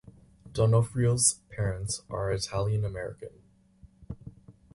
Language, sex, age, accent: English, male, 19-29, Canadian English